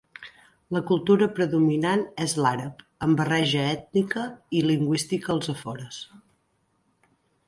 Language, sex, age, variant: Catalan, female, 40-49, Central